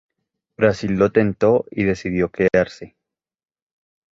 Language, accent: Spanish, Andino-Pacífico: Colombia, Perú, Ecuador, oeste de Bolivia y Venezuela andina